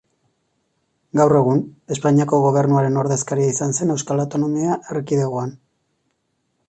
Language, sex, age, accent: Basque, male, 40-49, Erdialdekoa edo Nafarra (Gipuzkoa, Nafarroa)